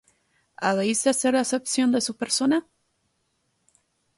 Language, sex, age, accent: Spanish, female, 19-29, Rioplatense: Argentina, Uruguay, este de Bolivia, Paraguay